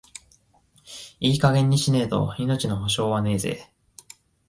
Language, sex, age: Japanese, male, 19-29